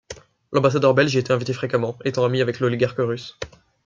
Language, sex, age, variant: French, male, 19-29, Français de métropole